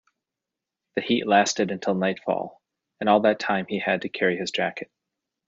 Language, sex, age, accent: English, male, 30-39, United States English